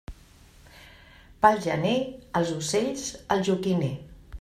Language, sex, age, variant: Catalan, female, 50-59, Central